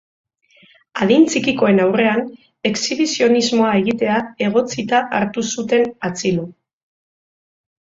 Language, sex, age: Basque, female, 30-39